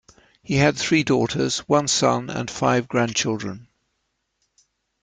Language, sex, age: English, male, 70-79